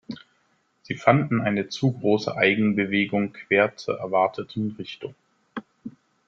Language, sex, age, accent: German, male, 30-39, Deutschland Deutsch